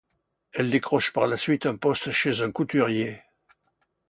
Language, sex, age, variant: French, male, 80-89, Français de métropole